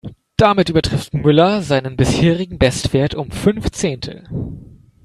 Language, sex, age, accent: German, male, 19-29, Deutschland Deutsch